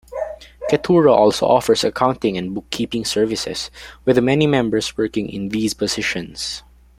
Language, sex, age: English, male, 19-29